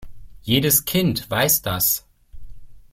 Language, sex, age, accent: German, male, 19-29, Deutschland Deutsch